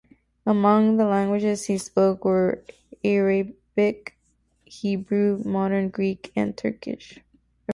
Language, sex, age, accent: English, female, 19-29, United States English